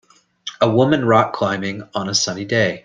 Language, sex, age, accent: English, male, 40-49, United States English